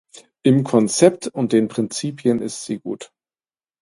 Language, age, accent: German, 30-39, Deutschland Deutsch